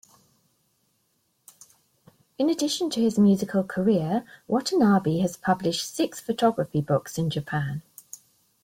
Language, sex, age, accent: English, female, 50-59, England English